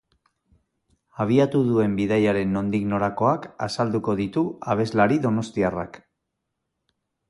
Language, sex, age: Basque, male, 40-49